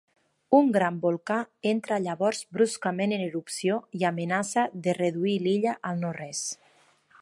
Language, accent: Catalan, Lleidatà